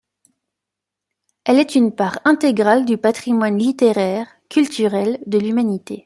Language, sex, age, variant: French, female, 19-29, Français de métropole